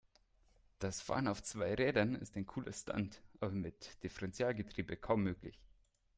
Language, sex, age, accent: German, male, 19-29, Deutschland Deutsch